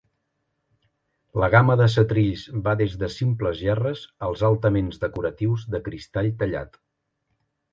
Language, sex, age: Catalan, male, 50-59